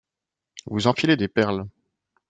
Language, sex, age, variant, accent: French, male, 19-29, Français d'Europe, Français de Suisse